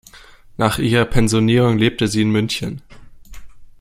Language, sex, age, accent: German, male, 19-29, Deutschland Deutsch